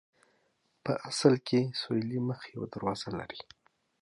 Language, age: Pashto, 19-29